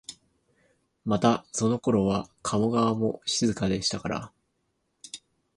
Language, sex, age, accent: Japanese, male, 19-29, 標準語